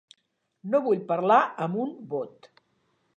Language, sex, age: Catalan, female, 60-69